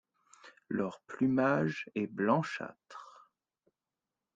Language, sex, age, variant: French, male, 30-39, Français de métropole